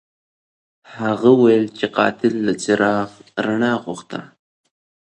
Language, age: Pashto, 19-29